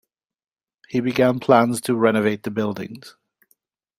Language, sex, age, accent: English, male, 50-59, Irish English